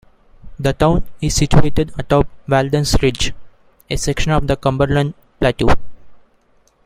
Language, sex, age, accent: English, male, 19-29, India and South Asia (India, Pakistan, Sri Lanka)